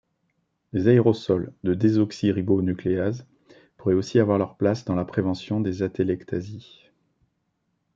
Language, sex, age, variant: French, male, 40-49, Français de métropole